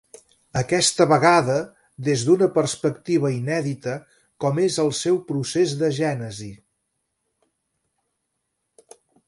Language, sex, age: Catalan, male, 70-79